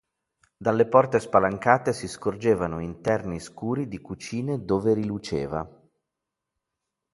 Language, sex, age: Italian, male, 40-49